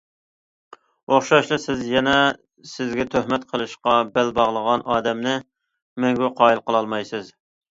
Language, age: Uyghur, 30-39